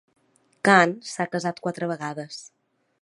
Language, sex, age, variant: Catalan, female, 30-39, Balear